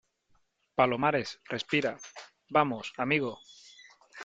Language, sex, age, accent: Spanish, male, 40-49, España: Sur peninsular (Andalucia, Extremadura, Murcia)